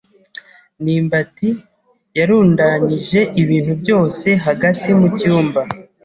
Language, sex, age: Kinyarwanda, male, 30-39